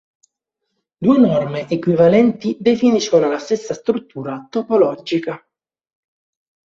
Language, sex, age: Italian, male, 19-29